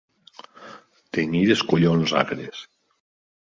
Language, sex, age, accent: Catalan, male, 40-49, valencià